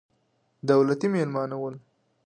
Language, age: Pashto, 19-29